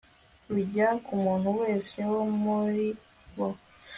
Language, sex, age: Kinyarwanda, female, 19-29